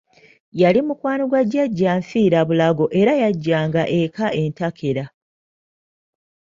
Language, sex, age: Ganda, female, 30-39